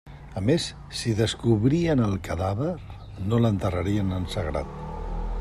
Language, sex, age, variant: Catalan, male, 60-69, Central